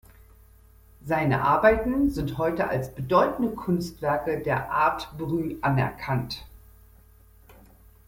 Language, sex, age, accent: German, female, 50-59, Deutschland Deutsch